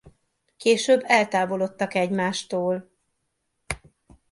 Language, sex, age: Hungarian, female, 40-49